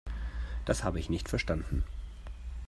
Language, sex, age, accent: German, male, 19-29, Deutschland Deutsch